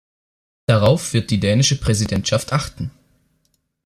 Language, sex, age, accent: German, male, 19-29, Österreichisches Deutsch